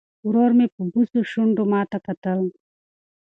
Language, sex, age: Pashto, female, 19-29